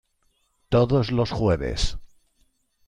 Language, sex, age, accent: Spanish, male, 50-59, España: Centro-Sur peninsular (Madrid, Toledo, Castilla-La Mancha)